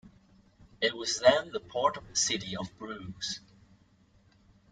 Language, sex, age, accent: English, male, 19-29, Singaporean English